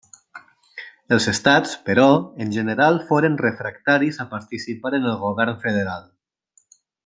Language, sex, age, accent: Catalan, male, 19-29, valencià